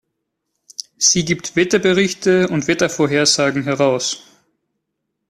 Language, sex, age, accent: German, male, 19-29, Österreichisches Deutsch